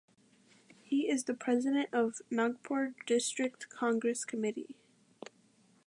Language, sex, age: English, female, under 19